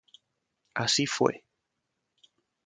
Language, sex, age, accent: Spanish, male, 19-29, España: Centro-Sur peninsular (Madrid, Toledo, Castilla-La Mancha)